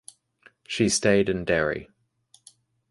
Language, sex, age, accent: English, male, 19-29, Australian English